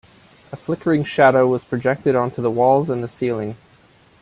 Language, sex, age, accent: English, male, 19-29, United States English